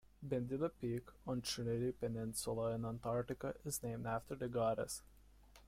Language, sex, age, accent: English, male, under 19, United States English